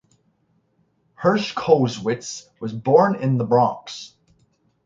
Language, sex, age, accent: English, male, 19-29, United States English